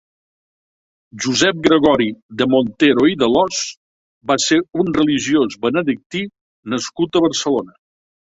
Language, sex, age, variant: Catalan, male, 60-69, Central